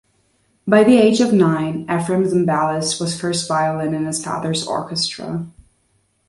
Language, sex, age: English, female, 19-29